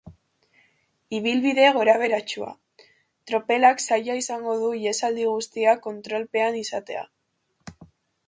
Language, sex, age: Basque, female, under 19